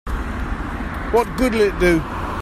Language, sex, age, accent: English, male, 50-59, England English